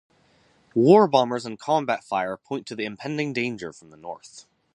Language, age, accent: English, under 19, United States English